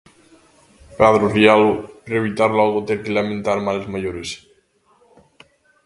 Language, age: Galician, 19-29